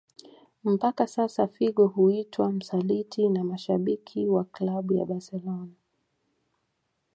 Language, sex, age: Swahili, female, 19-29